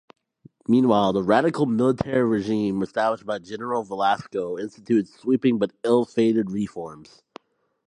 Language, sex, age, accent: English, male, under 19, United States English